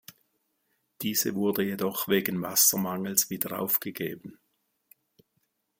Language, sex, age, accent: German, male, 60-69, Schweizerdeutsch